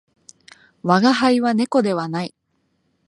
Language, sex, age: Japanese, female, 19-29